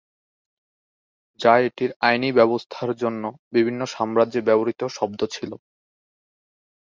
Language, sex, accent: Bengali, male, প্রমিত বাংলা